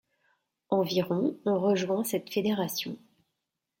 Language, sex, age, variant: French, female, 50-59, Français de métropole